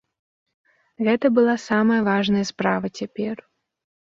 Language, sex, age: Belarusian, female, 19-29